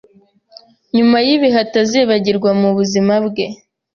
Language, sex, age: Kinyarwanda, female, 19-29